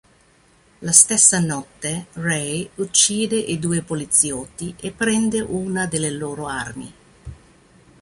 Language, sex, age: Italian, female, 50-59